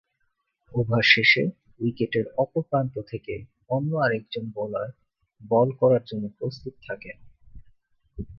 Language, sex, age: Bengali, male, 19-29